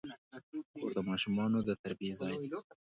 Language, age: Pashto, 19-29